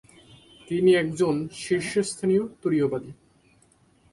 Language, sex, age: Bengali, male, 19-29